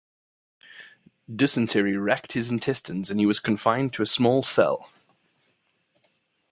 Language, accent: English, Southern African (South Africa, Zimbabwe, Namibia)